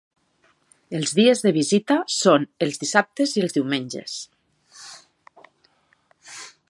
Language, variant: Catalan, Nord-Occidental